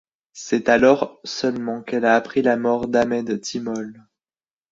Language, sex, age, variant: French, male, 19-29, Français de métropole